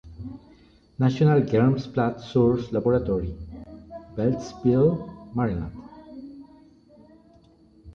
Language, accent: Spanish, Andino-Pacífico: Colombia, Perú, Ecuador, oeste de Bolivia y Venezuela andina